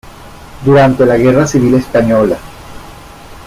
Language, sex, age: Spanish, male, 50-59